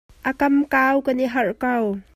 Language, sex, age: Hakha Chin, female, 19-29